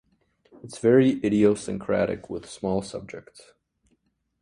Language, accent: English, Canadian English